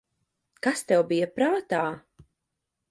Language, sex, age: Latvian, female, 30-39